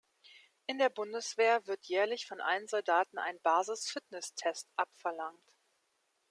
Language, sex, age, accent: German, female, 30-39, Deutschland Deutsch